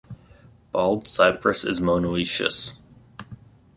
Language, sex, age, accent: English, male, 19-29, United States English